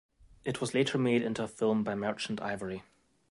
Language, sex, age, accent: English, male, 19-29, Scottish English